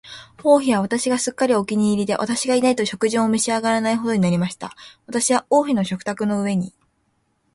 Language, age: Japanese, 19-29